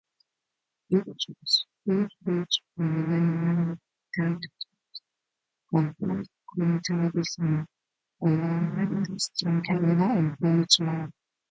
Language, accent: English, United States English